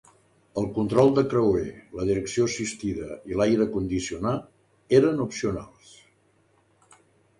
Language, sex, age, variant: Catalan, male, 70-79, Central